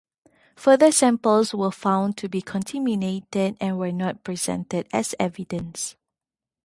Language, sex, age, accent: English, female, 30-39, Malaysian English